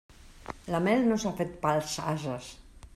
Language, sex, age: Catalan, female, 40-49